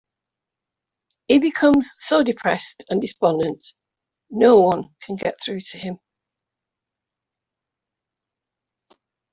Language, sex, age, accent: English, female, 60-69, England English